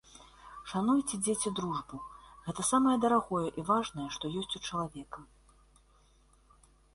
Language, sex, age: Belarusian, female, 30-39